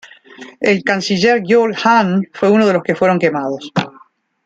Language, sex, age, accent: Spanish, female, 50-59, Rioplatense: Argentina, Uruguay, este de Bolivia, Paraguay